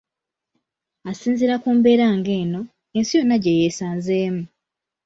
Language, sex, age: Ganda, female, 19-29